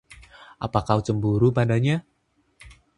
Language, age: Indonesian, 19-29